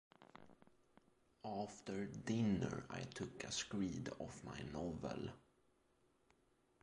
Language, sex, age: English, male, 19-29